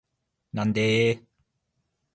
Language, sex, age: Japanese, male, 19-29